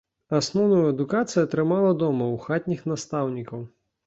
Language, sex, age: Belarusian, male, 19-29